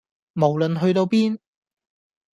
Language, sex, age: Cantonese, male, 19-29